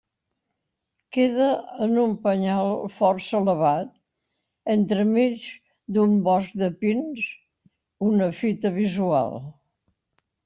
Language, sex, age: Catalan, female, 90+